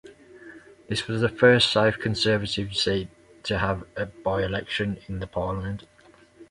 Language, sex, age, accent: English, male, 40-49, England English